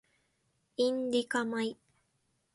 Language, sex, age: Japanese, female, 19-29